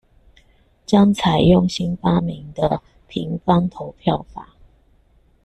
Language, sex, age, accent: Chinese, female, 40-49, 出生地：臺南市